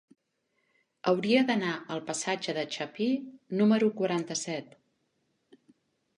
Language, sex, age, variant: Catalan, female, 40-49, Central